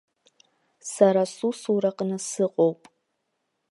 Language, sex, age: Abkhazian, female, 19-29